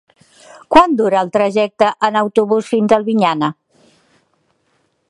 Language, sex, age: Catalan, female, 50-59